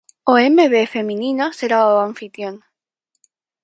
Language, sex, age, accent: Galician, female, under 19, Normativo (estándar)